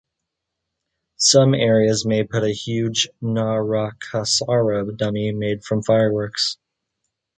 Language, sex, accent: English, male, United States English